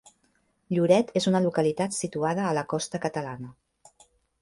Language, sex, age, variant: Catalan, female, 40-49, Central